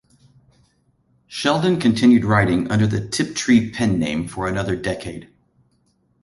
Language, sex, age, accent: English, male, 40-49, United States English